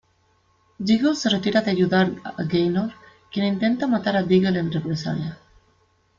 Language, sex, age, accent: Spanish, female, 30-39, España: Centro-Sur peninsular (Madrid, Toledo, Castilla-La Mancha)